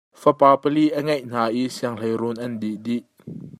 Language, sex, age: Hakha Chin, male, 30-39